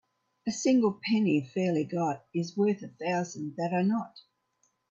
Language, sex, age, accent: English, female, 70-79, Australian English